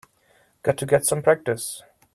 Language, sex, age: English, male, 19-29